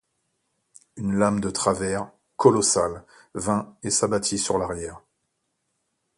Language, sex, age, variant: French, male, 40-49, Français de métropole